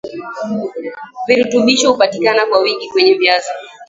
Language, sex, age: Swahili, female, 19-29